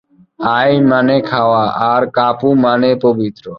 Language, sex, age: Bengali, male, 19-29